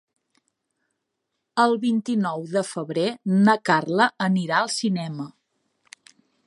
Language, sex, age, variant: Catalan, female, 40-49, Central